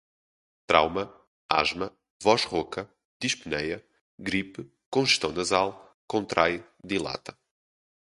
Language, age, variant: Portuguese, 19-29, Portuguese (Portugal)